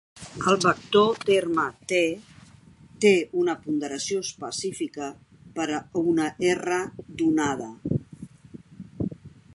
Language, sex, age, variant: Catalan, female, 50-59, Central